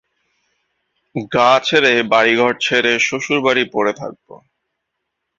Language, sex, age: Bengali, male, 19-29